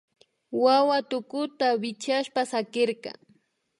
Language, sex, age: Imbabura Highland Quichua, female, 30-39